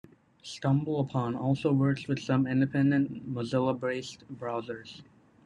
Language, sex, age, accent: English, male, under 19, United States English